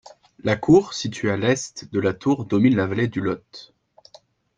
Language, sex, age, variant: French, male, 19-29, Français de métropole